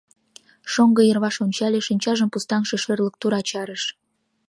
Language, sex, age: Mari, female, under 19